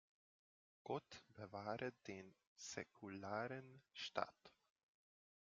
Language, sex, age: German, male, 30-39